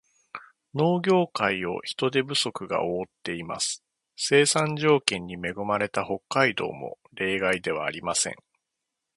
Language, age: Japanese, 30-39